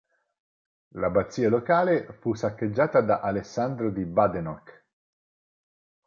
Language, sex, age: Italian, male, 40-49